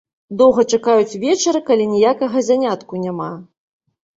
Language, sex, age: Belarusian, female, 30-39